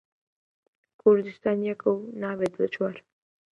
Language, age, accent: Central Kurdish, 19-29, سۆرانی